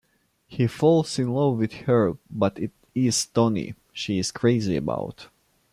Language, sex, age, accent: English, male, 19-29, England English